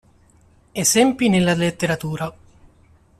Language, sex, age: Italian, male, 30-39